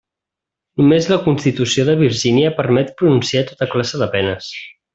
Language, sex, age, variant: Catalan, male, 30-39, Central